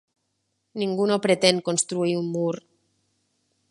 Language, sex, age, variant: Catalan, female, 30-39, Nord-Occidental